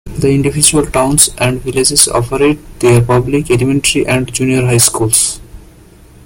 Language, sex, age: English, male, 19-29